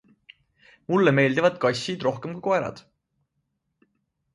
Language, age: Estonian, 19-29